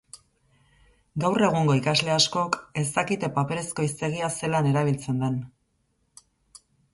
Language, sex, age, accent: Basque, female, 40-49, Erdialdekoa edo Nafarra (Gipuzkoa, Nafarroa)